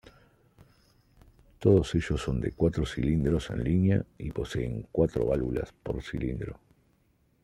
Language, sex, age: Spanish, male, 30-39